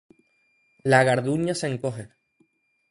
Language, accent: Spanish, España: Islas Canarias